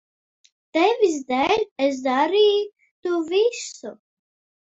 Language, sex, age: Latvian, female, under 19